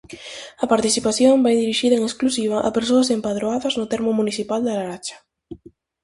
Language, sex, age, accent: Galician, female, 19-29, Atlántico (seseo e gheada)